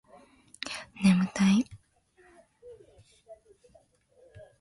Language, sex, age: Japanese, female, 19-29